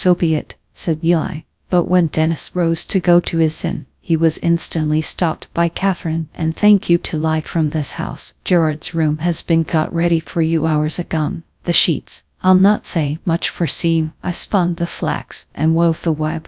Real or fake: fake